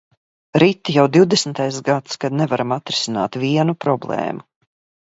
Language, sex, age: Latvian, female, 50-59